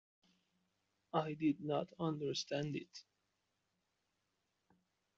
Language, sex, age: English, male, 19-29